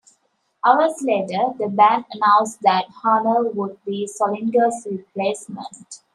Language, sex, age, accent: English, female, 19-29, England English